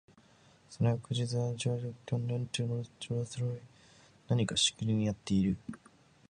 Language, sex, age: Japanese, male, 19-29